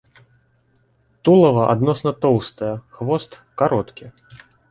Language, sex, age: Belarusian, male, 30-39